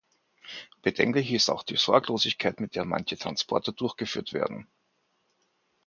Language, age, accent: German, 50-59, Österreichisches Deutsch